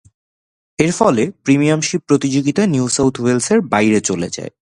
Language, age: Bengali, 19-29